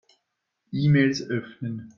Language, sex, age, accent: German, male, 50-59, Schweizerdeutsch